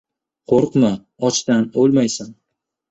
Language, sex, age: Uzbek, male, 19-29